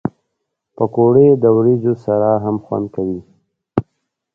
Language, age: Pashto, 19-29